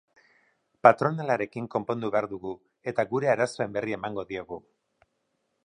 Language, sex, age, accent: Basque, male, 50-59, Erdialdekoa edo Nafarra (Gipuzkoa, Nafarroa)